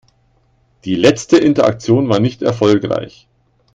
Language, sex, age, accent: German, male, 50-59, Deutschland Deutsch